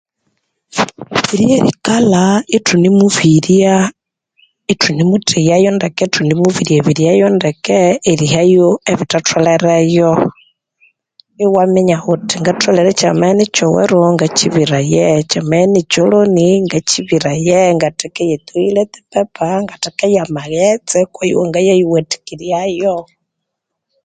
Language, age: Konzo, 19-29